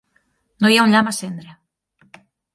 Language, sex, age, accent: Catalan, female, 30-39, Ebrenc